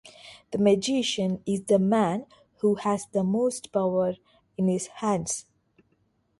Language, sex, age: English, female, 19-29